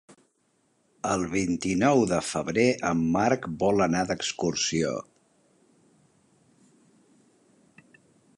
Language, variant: Catalan, Central